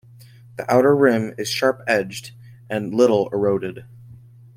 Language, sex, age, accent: English, male, under 19, United States English